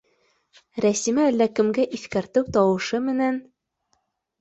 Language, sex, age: Bashkir, female, 30-39